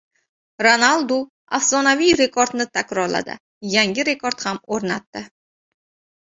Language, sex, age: Uzbek, female, 30-39